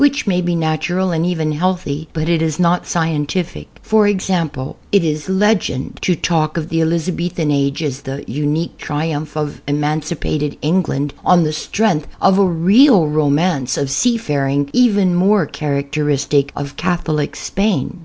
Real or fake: real